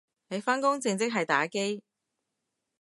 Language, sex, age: Cantonese, female, 30-39